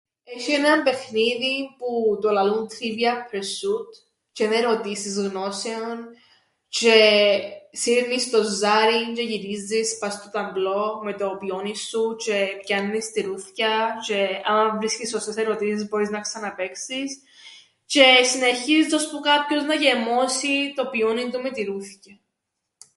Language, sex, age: Greek, female, 19-29